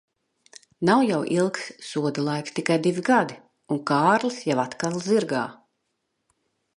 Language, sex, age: Latvian, female, 30-39